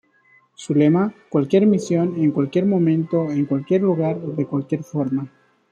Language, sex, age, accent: Spanish, male, 19-29, México